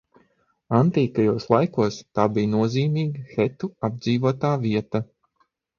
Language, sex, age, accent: Latvian, male, 30-39, Dzimtā valoda